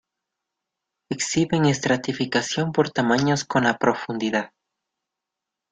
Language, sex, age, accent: Spanish, male, 19-29, Andino-Pacífico: Colombia, Perú, Ecuador, oeste de Bolivia y Venezuela andina